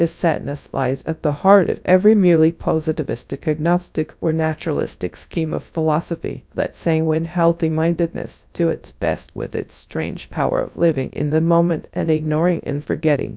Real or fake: fake